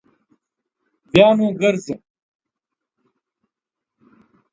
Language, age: Pashto, 50-59